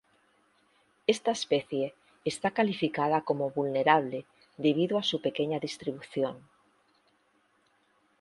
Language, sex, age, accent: Spanish, female, 50-59, España: Centro-Sur peninsular (Madrid, Toledo, Castilla-La Mancha)